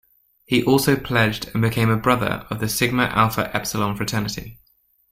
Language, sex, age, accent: English, male, 19-29, England English